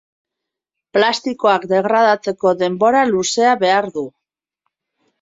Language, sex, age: Basque, female, 40-49